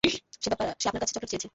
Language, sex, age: Bengali, female, 19-29